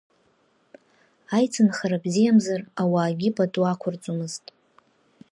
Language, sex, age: Abkhazian, female, 19-29